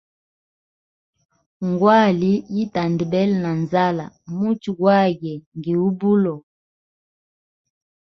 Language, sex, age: Hemba, female, 30-39